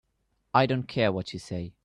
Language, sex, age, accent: English, male, under 19, England English